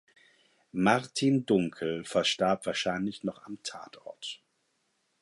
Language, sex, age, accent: German, male, 40-49, Deutschland Deutsch